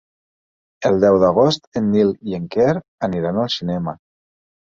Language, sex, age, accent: Catalan, male, 50-59, valencià